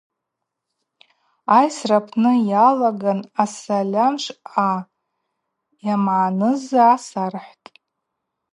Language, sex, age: Abaza, female, 30-39